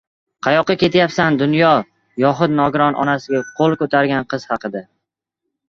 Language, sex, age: Uzbek, male, 19-29